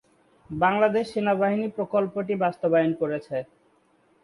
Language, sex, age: Bengali, male, 19-29